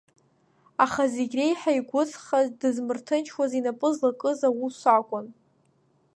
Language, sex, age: Abkhazian, female, under 19